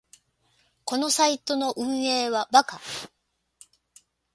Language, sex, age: Japanese, female, 60-69